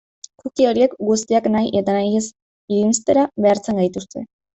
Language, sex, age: Basque, female, 19-29